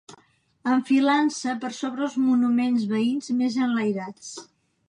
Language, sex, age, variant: Catalan, female, 60-69, Central